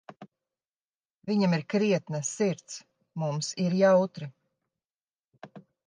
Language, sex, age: Latvian, female, 40-49